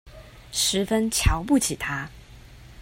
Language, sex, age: Chinese, female, 30-39